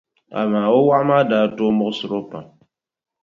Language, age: Dagbani, 30-39